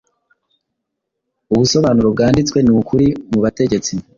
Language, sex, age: Kinyarwanda, male, 19-29